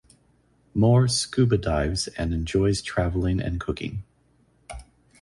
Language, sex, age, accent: English, male, 40-49, United States English